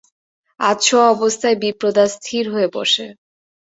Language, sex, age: Bengali, female, 19-29